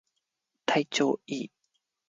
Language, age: Japanese, 30-39